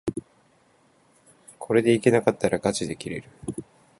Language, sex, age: Japanese, male, 19-29